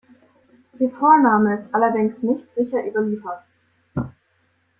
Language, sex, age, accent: German, female, under 19, Deutschland Deutsch